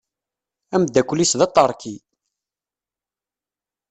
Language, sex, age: Kabyle, male, 30-39